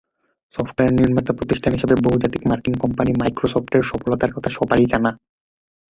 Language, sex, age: Bengali, male, 19-29